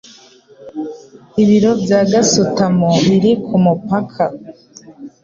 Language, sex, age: Kinyarwanda, female, under 19